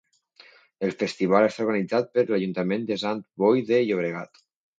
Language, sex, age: Catalan, male, 30-39